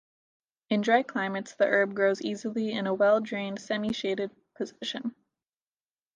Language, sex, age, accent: English, female, 19-29, United States English